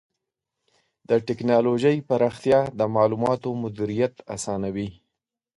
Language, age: Pashto, 40-49